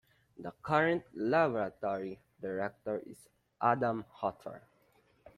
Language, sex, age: English, male, 19-29